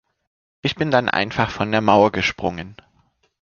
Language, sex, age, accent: German, male, 30-39, Deutschland Deutsch